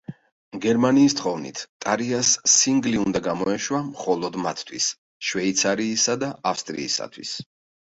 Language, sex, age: Georgian, male, 40-49